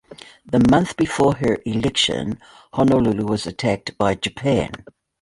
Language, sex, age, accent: English, female, 50-59, New Zealand English